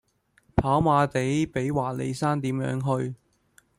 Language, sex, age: Cantonese, male, 19-29